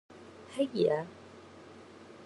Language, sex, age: Arabic, female, 19-29